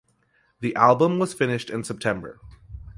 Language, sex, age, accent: English, male, 19-29, Canadian English